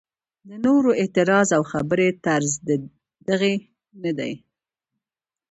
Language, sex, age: Pashto, female, 19-29